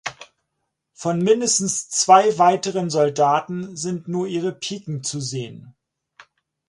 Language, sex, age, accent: German, male, 40-49, Deutschland Deutsch